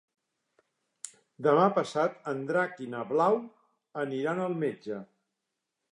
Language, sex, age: Catalan, male, 60-69